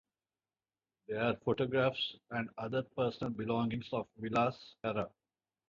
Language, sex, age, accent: English, male, 50-59, India and South Asia (India, Pakistan, Sri Lanka)